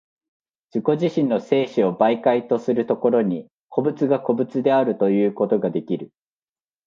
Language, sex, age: Japanese, male, 19-29